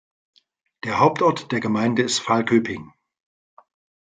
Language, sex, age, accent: German, male, 50-59, Deutschland Deutsch